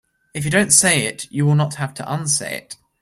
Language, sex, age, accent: English, male, 19-29, England English